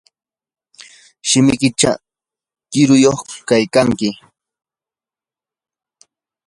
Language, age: Yanahuanca Pasco Quechua, 19-29